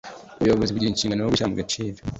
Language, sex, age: Kinyarwanda, male, 19-29